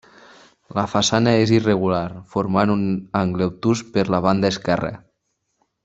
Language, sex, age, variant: Catalan, male, under 19, Nord-Occidental